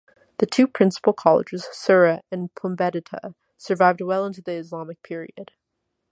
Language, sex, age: English, female, 19-29